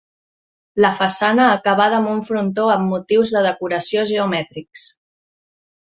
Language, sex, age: Catalan, female, 30-39